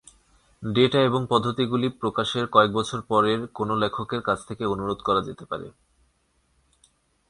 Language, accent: Bengali, Bangladeshi